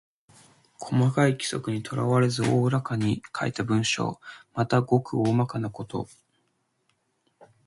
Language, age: Japanese, 19-29